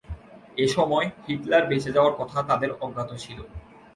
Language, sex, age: Bengali, male, 19-29